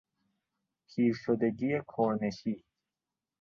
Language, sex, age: Persian, male, 19-29